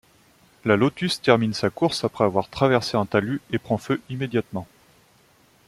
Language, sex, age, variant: French, male, 19-29, Français de métropole